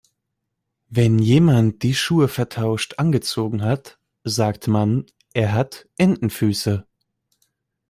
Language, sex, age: German, male, 19-29